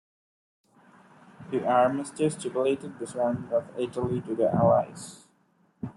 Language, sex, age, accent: English, male, 19-29, India and South Asia (India, Pakistan, Sri Lanka)